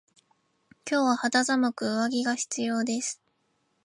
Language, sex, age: Japanese, female, 19-29